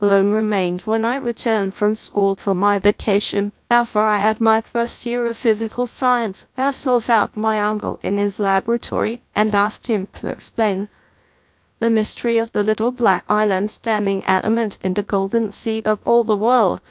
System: TTS, GlowTTS